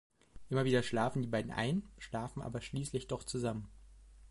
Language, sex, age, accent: German, male, 19-29, Deutschland Deutsch